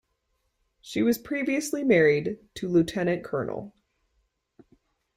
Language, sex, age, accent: English, female, 30-39, United States English